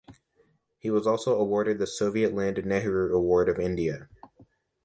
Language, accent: English, United States English